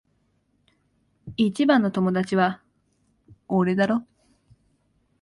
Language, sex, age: Japanese, female, 19-29